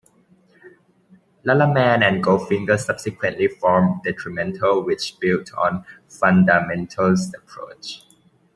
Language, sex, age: English, male, 19-29